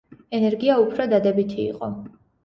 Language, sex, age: Georgian, female, 19-29